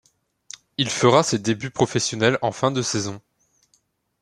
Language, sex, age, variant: French, male, 19-29, Français de métropole